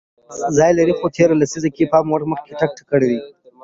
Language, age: Pashto, 19-29